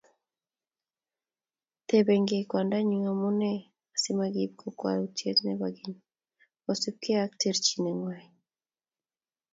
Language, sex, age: Kalenjin, female, 19-29